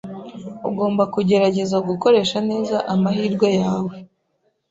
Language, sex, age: Kinyarwanda, female, 19-29